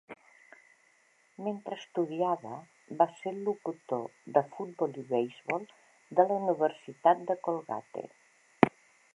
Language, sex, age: Catalan, female, 70-79